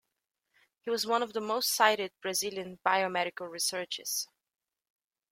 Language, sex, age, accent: English, female, 19-29, Welsh English